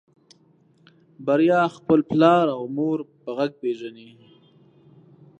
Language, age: Pashto, 30-39